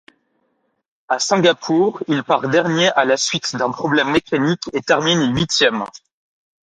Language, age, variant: French, under 19, Français de métropole